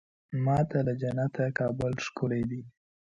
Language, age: Pashto, under 19